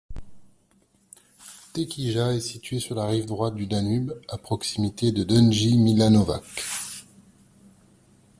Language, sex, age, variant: French, male, 40-49, Français de métropole